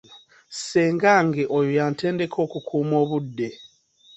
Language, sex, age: Ganda, male, 30-39